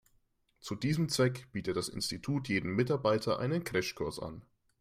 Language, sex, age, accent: German, male, 19-29, Deutschland Deutsch